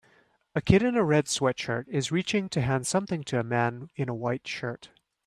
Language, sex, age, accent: English, male, 30-39, United States English